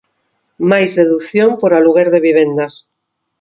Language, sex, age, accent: Galician, female, 50-59, Oriental (común en zona oriental)